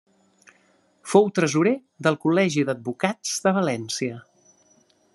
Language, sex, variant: Catalan, male, Central